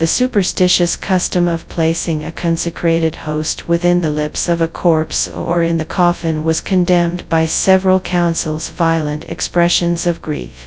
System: TTS, FastPitch